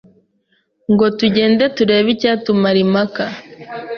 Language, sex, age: Kinyarwanda, female, 19-29